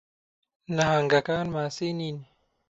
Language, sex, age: Central Kurdish, male, 19-29